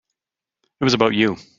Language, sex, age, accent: English, male, 30-39, Canadian English